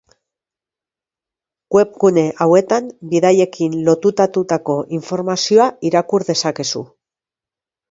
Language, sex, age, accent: Basque, female, 40-49, Mendebalekoa (Araba, Bizkaia, Gipuzkoako mendebaleko herri batzuk)